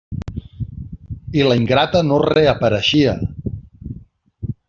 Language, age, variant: Catalan, 40-49, Central